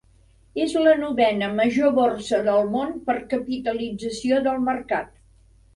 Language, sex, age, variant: Catalan, female, 60-69, Central